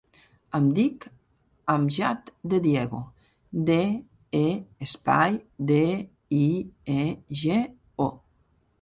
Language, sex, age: Catalan, female, 50-59